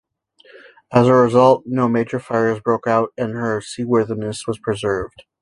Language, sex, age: English, male, 30-39